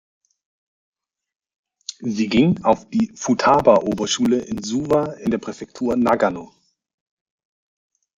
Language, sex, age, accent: German, male, 30-39, Deutschland Deutsch